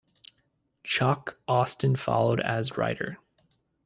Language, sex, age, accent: English, male, 19-29, United States English